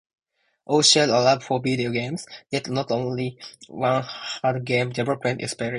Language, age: English, 19-29